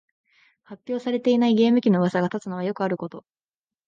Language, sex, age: Japanese, female, under 19